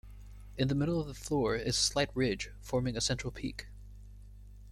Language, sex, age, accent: English, male, 19-29, United States English